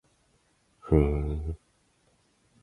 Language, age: Japanese, 19-29